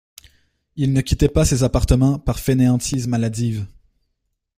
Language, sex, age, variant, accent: French, male, 19-29, Français d'Amérique du Nord, Français du Canada